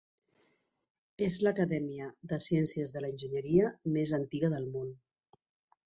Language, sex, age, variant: Catalan, female, 40-49, Central